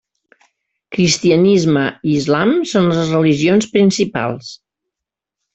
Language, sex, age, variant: Catalan, female, 60-69, Central